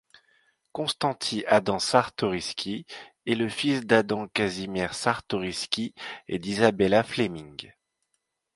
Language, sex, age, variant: French, male, 40-49, Français de métropole